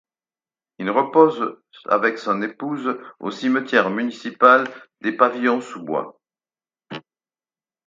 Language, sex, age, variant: French, male, 60-69, Français de métropole